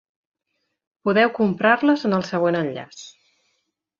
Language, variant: Catalan, Central